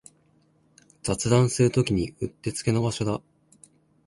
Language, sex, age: Japanese, female, 19-29